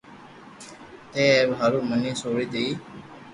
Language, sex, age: Loarki, female, under 19